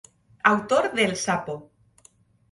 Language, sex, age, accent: Spanish, female, 19-29, España: Centro-Sur peninsular (Madrid, Toledo, Castilla-La Mancha)